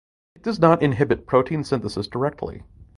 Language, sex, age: English, male, 19-29